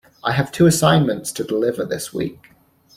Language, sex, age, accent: English, male, 19-29, England English